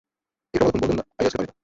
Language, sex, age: Bengali, male, 19-29